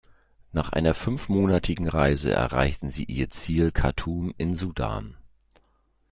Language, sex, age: German, male, 50-59